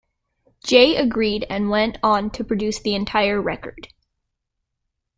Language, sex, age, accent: English, female, under 19, United States English